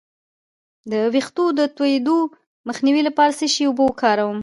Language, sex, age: Pashto, female, 19-29